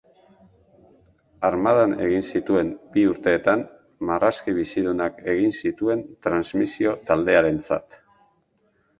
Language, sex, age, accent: Basque, male, 50-59, Mendebalekoa (Araba, Bizkaia, Gipuzkoako mendebaleko herri batzuk)